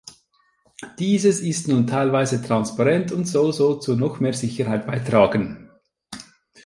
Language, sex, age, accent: German, male, 30-39, Schweizerdeutsch